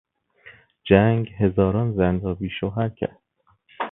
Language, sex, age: Persian, male, 19-29